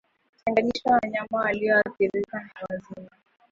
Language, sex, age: Swahili, female, under 19